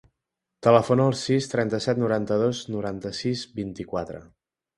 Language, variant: Catalan, Central